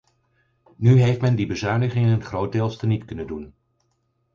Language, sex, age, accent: Dutch, male, 50-59, Nederlands Nederlands